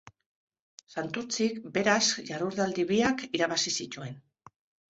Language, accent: Basque, Mendebalekoa (Araba, Bizkaia, Gipuzkoako mendebaleko herri batzuk)